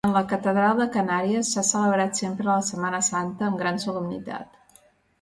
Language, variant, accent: Catalan, Central, central